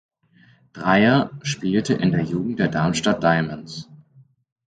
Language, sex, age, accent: German, male, 19-29, Deutschland Deutsch; Hochdeutsch